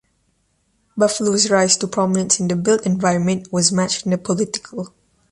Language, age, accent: English, under 19, United States English